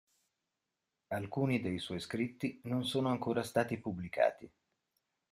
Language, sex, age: Italian, male, 40-49